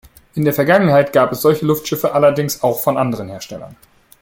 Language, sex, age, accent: German, male, 19-29, Deutschland Deutsch